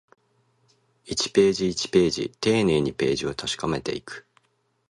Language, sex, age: Japanese, male, 19-29